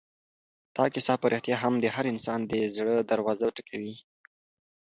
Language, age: Pashto, 19-29